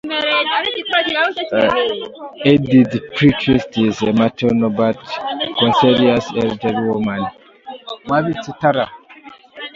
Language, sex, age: English, male, 19-29